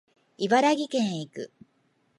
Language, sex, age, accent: Japanese, female, 40-49, 標準語